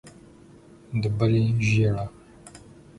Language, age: Pashto, 30-39